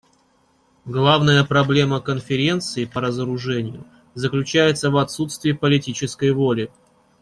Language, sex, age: Russian, male, 30-39